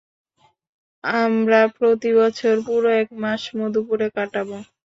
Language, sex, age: Bengali, female, 19-29